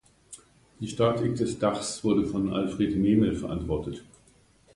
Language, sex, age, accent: German, male, 50-59, Deutschland Deutsch